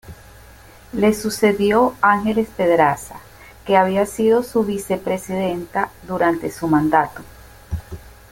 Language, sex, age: Spanish, female, 50-59